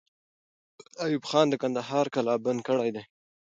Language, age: Pashto, 19-29